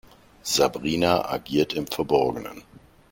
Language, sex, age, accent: German, male, 50-59, Deutschland Deutsch